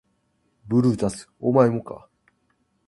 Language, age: Japanese, 19-29